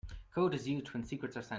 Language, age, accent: English, 30-39, Irish English